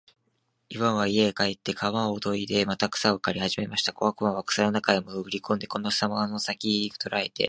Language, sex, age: Japanese, male, 19-29